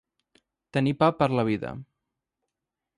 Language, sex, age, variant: Catalan, male, 19-29, Central